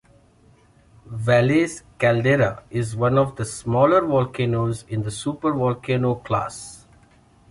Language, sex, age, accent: English, male, 40-49, India and South Asia (India, Pakistan, Sri Lanka)